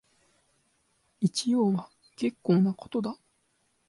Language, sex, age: Japanese, male, 19-29